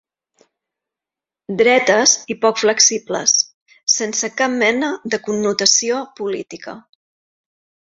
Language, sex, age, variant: Catalan, female, 40-49, Central